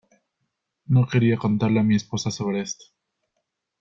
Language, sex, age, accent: Spanish, male, 19-29, México